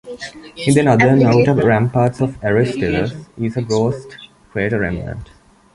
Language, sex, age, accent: English, male, under 19, England English